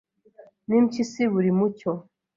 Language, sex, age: Kinyarwanda, female, 19-29